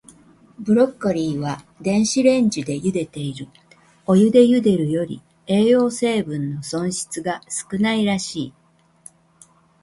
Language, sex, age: Japanese, female, 70-79